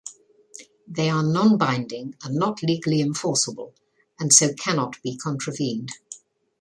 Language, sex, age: English, female, 60-69